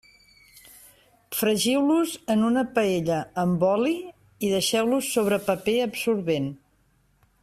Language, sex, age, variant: Catalan, female, 50-59, Central